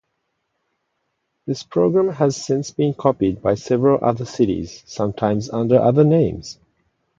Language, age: English, 40-49